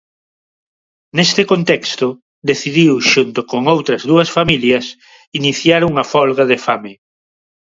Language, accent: Galician, Neofalante